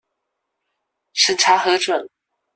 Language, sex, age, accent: Chinese, male, 19-29, 出生地：臺北市